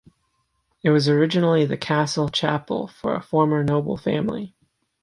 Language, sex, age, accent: English, male, 19-29, United States English